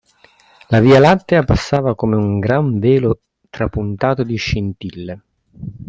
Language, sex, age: Italian, male, 40-49